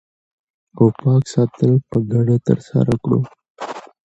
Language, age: Pashto, 19-29